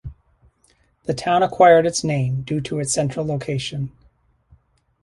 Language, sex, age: English, male, 40-49